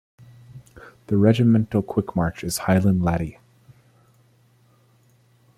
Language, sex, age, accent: English, male, 19-29, United States English